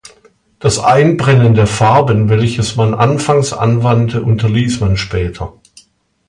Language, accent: German, Deutschland Deutsch